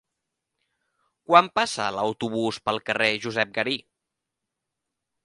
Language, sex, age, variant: Catalan, male, 19-29, Central